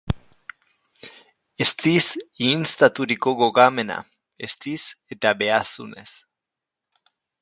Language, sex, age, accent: Basque, male, 30-39, Mendebalekoa (Araba, Bizkaia, Gipuzkoako mendebaleko herri batzuk)